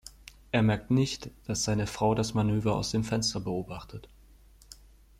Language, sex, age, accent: German, male, under 19, Deutschland Deutsch